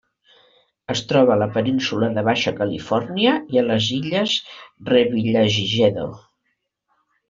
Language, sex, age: Catalan, female, 70-79